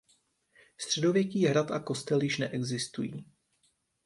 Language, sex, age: Czech, male, 30-39